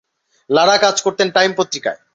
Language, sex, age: Bengali, male, 19-29